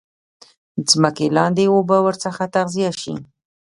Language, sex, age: Pashto, female, 50-59